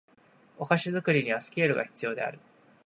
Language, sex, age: Japanese, male, 19-29